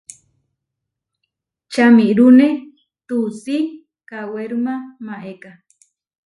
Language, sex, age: Huarijio, female, 30-39